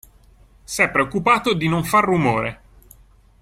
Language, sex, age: Italian, male, 30-39